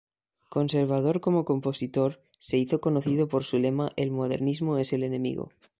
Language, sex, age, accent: Spanish, male, 19-29, España: Centro-Sur peninsular (Madrid, Toledo, Castilla-La Mancha)